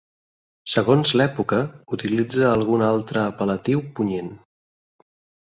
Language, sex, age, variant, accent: Catalan, male, 30-39, Central, Barcelona